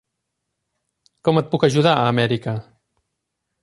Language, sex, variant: Catalan, male, Central